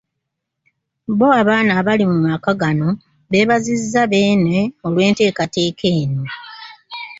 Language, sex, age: Ganda, female, 60-69